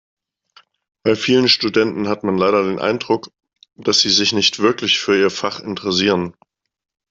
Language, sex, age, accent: German, male, 30-39, Deutschland Deutsch